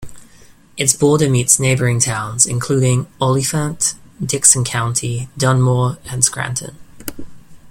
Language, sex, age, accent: English, male, 19-29, England English